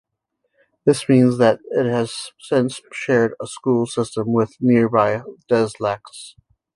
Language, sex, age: English, male, 30-39